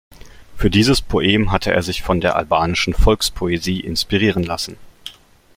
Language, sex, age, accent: German, male, 19-29, Deutschland Deutsch